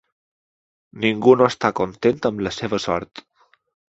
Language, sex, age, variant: Catalan, male, 19-29, Balear